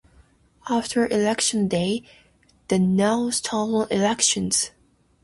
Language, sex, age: English, female, 19-29